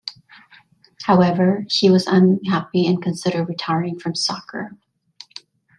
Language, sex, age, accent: English, female, 30-39, United States English